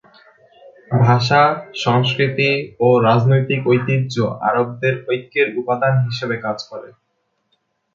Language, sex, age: Bengali, male, 19-29